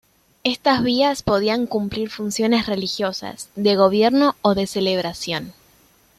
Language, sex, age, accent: Spanish, female, 19-29, Rioplatense: Argentina, Uruguay, este de Bolivia, Paraguay